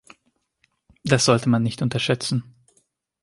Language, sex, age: German, male, 19-29